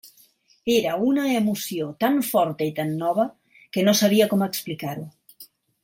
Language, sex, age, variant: Catalan, female, 60-69, Central